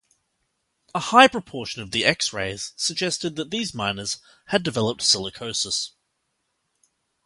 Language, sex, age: English, male, 19-29